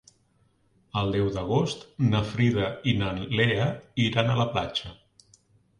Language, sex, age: Catalan, male, 50-59